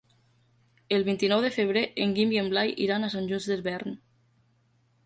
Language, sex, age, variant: Catalan, female, 19-29, Nord-Occidental